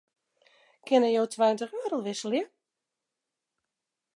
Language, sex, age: Western Frisian, female, 40-49